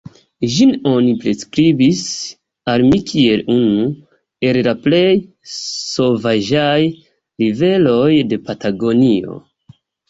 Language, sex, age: Esperanto, male, 19-29